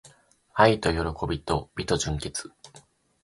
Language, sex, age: Japanese, male, 19-29